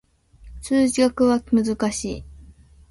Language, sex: Japanese, female